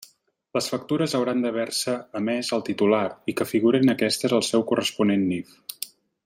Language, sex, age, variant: Catalan, male, 40-49, Central